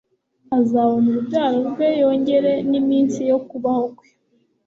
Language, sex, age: Kinyarwanda, female, 19-29